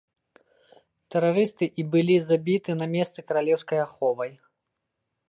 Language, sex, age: Belarusian, male, 30-39